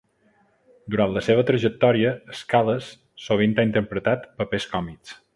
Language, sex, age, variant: Catalan, male, 40-49, Balear